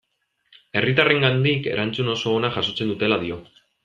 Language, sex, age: Basque, male, 19-29